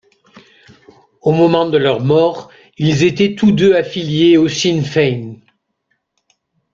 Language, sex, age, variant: French, male, 50-59, Français de métropole